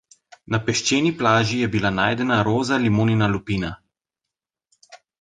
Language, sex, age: Slovenian, male, 19-29